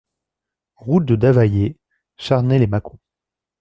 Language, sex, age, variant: French, male, 19-29, Français de métropole